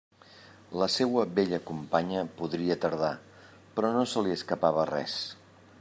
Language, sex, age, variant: Catalan, male, 50-59, Central